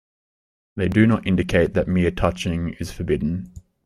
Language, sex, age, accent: English, male, 19-29, Australian English